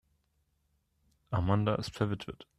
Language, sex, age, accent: German, male, 19-29, Deutschland Deutsch